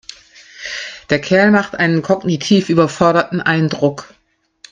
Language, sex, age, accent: German, female, 50-59, Deutschland Deutsch